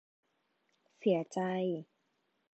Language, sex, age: Thai, female, 19-29